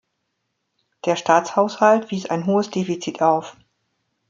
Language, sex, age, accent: German, female, 40-49, Deutschland Deutsch